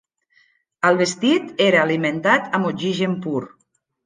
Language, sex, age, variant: Catalan, female, 40-49, Nord-Occidental